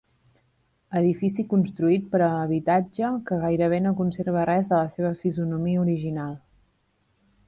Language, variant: Catalan, Central